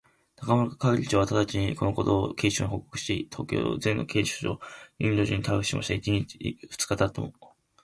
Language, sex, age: Japanese, male, 19-29